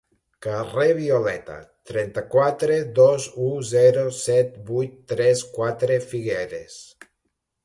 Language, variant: Catalan, Nord-Occidental